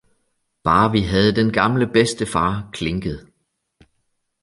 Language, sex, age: Danish, male, 40-49